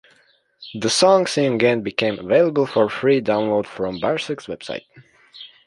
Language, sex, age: English, male, under 19